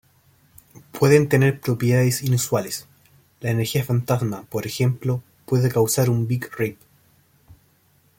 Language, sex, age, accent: Spanish, male, 30-39, Chileno: Chile, Cuyo